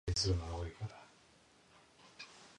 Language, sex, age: English, female, under 19